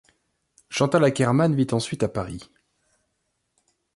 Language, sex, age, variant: French, male, 30-39, Français de métropole